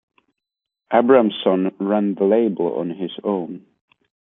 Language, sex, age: English, male, 19-29